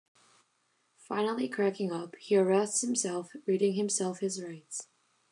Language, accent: English, United States English